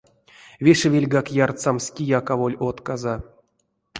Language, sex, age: Erzya, male, 30-39